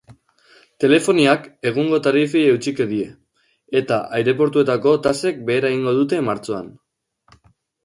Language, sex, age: Basque, male, under 19